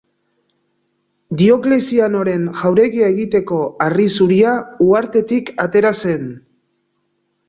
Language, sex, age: Basque, male, 40-49